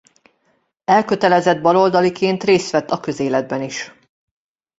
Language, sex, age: Hungarian, female, 40-49